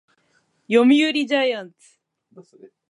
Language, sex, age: Japanese, female, 19-29